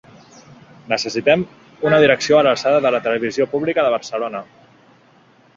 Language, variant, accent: Catalan, Central, central